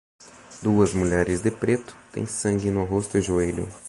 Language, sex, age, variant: Portuguese, male, 19-29, Portuguese (Brasil)